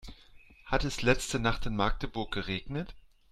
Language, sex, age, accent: German, male, 40-49, Deutschland Deutsch